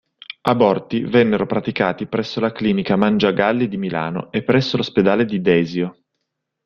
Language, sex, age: Italian, male, 30-39